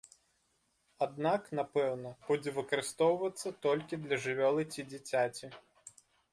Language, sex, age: Belarusian, male, 19-29